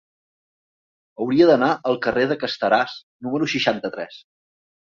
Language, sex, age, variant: Catalan, male, 30-39, Central